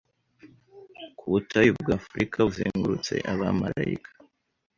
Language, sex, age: Kinyarwanda, male, under 19